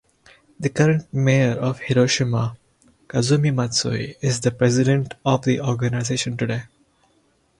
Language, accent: English, India and South Asia (India, Pakistan, Sri Lanka)